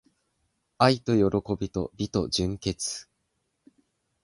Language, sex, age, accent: Japanese, male, 19-29, 標準語